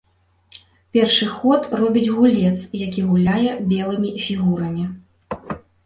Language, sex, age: Belarusian, female, 19-29